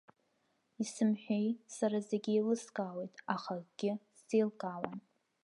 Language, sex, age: Abkhazian, female, under 19